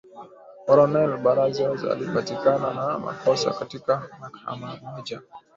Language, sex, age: Swahili, male, 19-29